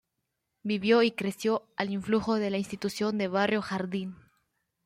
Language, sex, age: Spanish, female, under 19